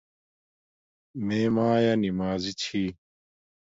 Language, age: Domaaki, 30-39